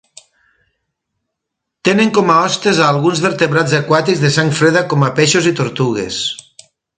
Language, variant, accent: Catalan, Valencià meridional, valencià